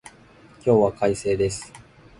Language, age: Japanese, 19-29